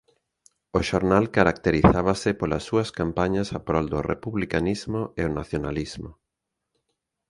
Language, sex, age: Galician, male, 40-49